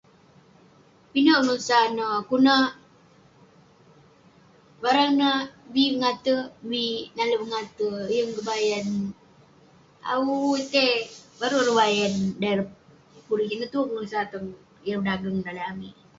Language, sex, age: Western Penan, female, under 19